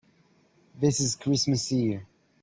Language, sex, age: English, male, 19-29